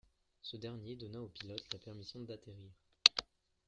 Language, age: French, under 19